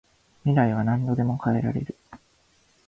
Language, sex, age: Japanese, male, 19-29